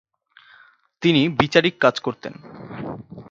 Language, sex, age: Bengali, male, 19-29